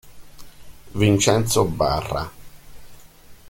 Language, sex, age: Italian, male, 50-59